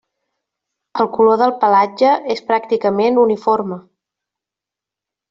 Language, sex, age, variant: Catalan, female, 40-49, Central